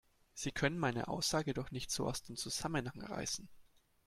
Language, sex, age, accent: German, male, 19-29, Deutschland Deutsch